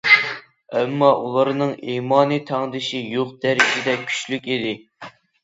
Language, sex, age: Uyghur, female, under 19